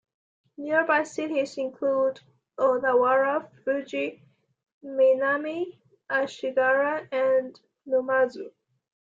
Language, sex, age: English, male, 19-29